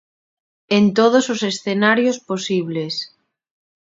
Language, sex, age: Galician, female, 30-39